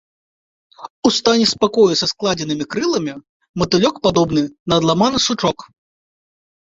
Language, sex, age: Belarusian, male, 30-39